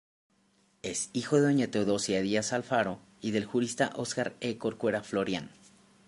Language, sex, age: Spanish, male, 30-39